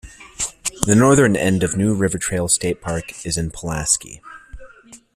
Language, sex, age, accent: English, male, 30-39, United States English